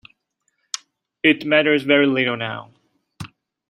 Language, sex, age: English, male, 19-29